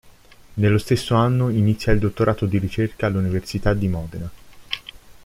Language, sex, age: Italian, male, under 19